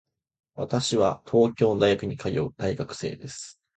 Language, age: Japanese, 19-29